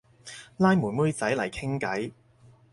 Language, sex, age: Cantonese, male, 30-39